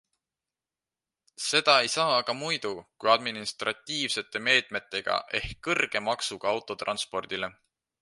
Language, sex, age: Estonian, male, 19-29